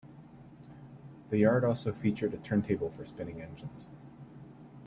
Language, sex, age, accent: English, male, 19-29, United States English